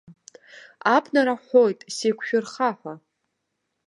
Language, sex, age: Abkhazian, female, 19-29